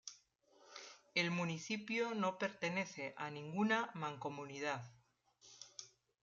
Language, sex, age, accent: Spanish, female, 50-59, España: Norte peninsular (Asturias, Castilla y León, Cantabria, País Vasco, Navarra, Aragón, La Rioja, Guadalajara, Cuenca)